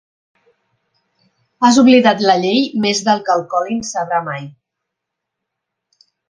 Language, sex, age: Catalan, female, 40-49